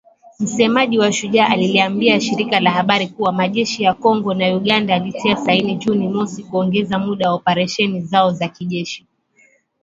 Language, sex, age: Swahili, female, 19-29